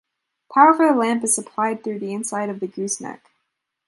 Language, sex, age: English, female, under 19